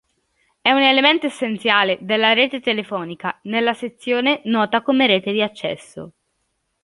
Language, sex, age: Italian, female, under 19